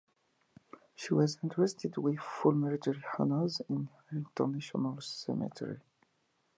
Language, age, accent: English, 19-29, England English